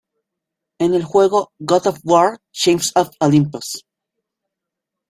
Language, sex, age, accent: Spanish, female, 19-29, México